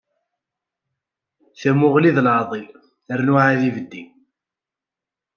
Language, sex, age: Kabyle, male, 19-29